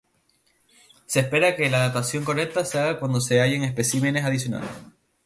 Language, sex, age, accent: Spanish, male, 19-29, España: Islas Canarias